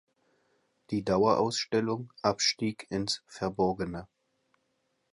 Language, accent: German, Deutschland Deutsch; Hochdeutsch